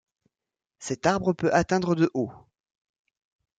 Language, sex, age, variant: French, male, 19-29, Français de métropole